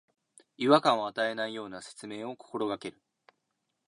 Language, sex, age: Japanese, male, under 19